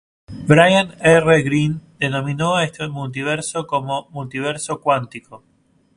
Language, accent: Spanish, Rioplatense: Argentina, Uruguay, este de Bolivia, Paraguay